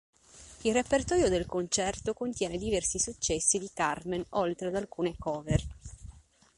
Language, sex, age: Italian, male, 30-39